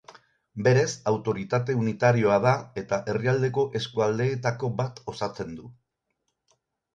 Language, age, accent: Basque, 60-69, Erdialdekoa edo Nafarra (Gipuzkoa, Nafarroa)